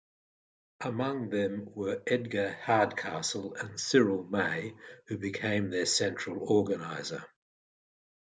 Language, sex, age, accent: English, male, 70-79, Australian English